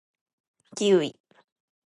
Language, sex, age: Japanese, female, under 19